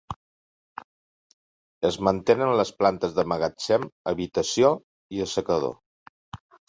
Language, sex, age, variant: Catalan, male, 50-59, Central